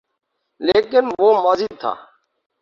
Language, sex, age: Urdu, male, 19-29